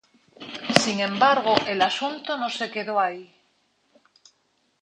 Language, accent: Spanish, España: Norte peninsular (Asturias, Castilla y León, Cantabria, País Vasco, Navarra, Aragón, La Rioja, Guadalajara, Cuenca)